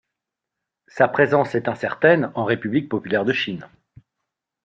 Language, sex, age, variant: French, male, 40-49, Français de métropole